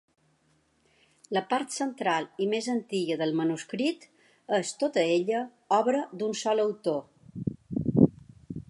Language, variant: Catalan, Balear